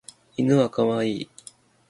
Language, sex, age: Japanese, male, 19-29